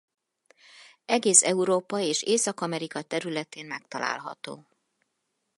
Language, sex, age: Hungarian, female, 50-59